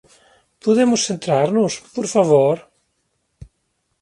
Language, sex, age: Galician, male, 40-49